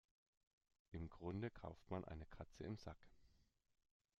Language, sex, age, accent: German, male, 30-39, Deutschland Deutsch